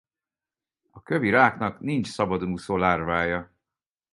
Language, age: Hungarian, 40-49